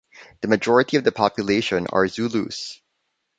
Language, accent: English, Filipino